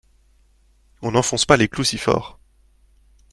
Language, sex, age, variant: French, male, 30-39, Français de métropole